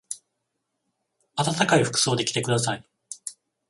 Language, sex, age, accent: Japanese, male, 40-49, 関西